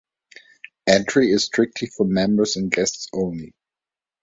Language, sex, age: English, male, 30-39